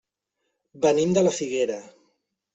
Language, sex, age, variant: Catalan, male, 30-39, Central